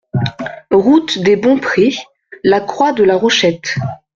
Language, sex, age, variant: French, female, 19-29, Français de métropole